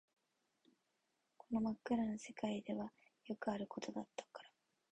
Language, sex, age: Japanese, female, 19-29